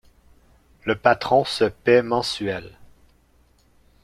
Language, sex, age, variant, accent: French, male, 30-39, Français d'Amérique du Nord, Français du Canada